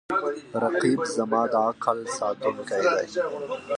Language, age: Pashto, 19-29